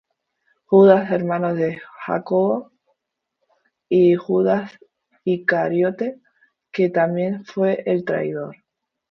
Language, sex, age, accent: Spanish, female, 19-29, España: Islas Canarias